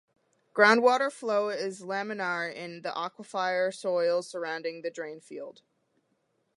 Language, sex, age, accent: English, female, under 19, United States English